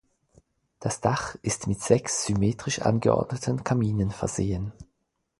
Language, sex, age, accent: German, male, 40-49, Schweizerdeutsch